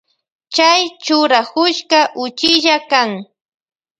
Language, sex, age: Loja Highland Quichua, female, 19-29